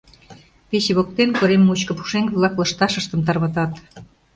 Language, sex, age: Mari, female, 50-59